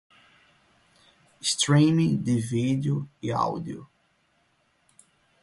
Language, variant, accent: Portuguese, Portuguese (Brasil), Nordestino